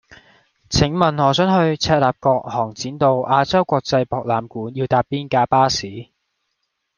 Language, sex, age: Cantonese, male, 19-29